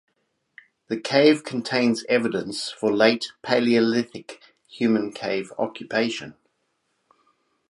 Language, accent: English, Australian English